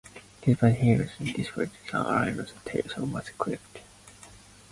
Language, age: English, 19-29